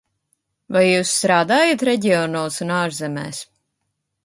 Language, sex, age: Latvian, female, 30-39